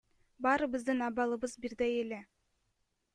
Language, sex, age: Kyrgyz, female, 19-29